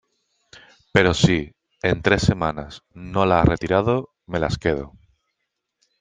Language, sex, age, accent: Spanish, male, 30-39, España: Sur peninsular (Andalucia, Extremadura, Murcia)